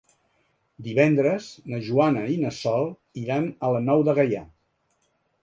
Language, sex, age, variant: Catalan, male, 60-69, Central